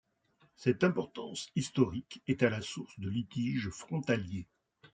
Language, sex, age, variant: French, male, 50-59, Français de métropole